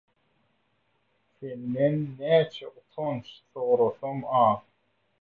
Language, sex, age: Turkmen, male, 30-39